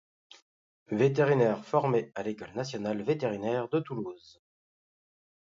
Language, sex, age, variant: French, male, 40-49, Français de métropole